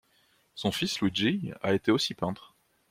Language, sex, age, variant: French, male, 19-29, Français de métropole